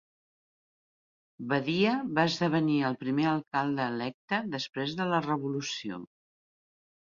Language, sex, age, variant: Catalan, female, 60-69, Central